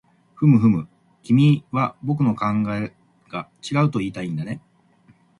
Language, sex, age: Japanese, male, 50-59